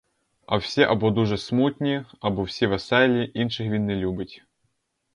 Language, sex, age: Ukrainian, male, 19-29